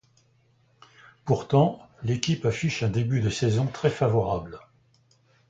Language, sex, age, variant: French, male, 70-79, Français de métropole